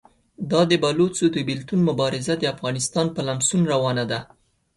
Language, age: Pashto, 19-29